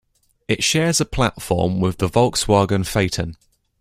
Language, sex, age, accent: English, male, under 19, England English